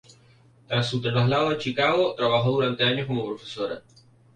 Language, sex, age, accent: Spanish, male, 19-29, España: Islas Canarias